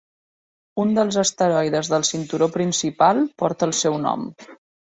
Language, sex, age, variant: Catalan, female, 30-39, Central